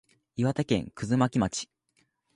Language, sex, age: Japanese, male, 19-29